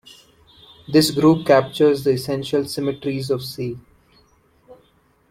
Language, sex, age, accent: English, male, 19-29, India and South Asia (India, Pakistan, Sri Lanka)